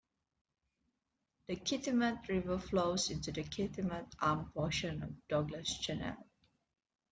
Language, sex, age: English, female, 19-29